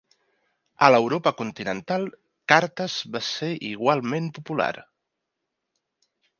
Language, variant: Catalan, Central